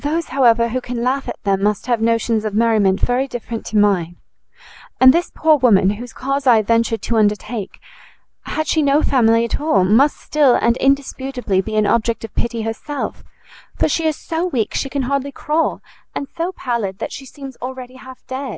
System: none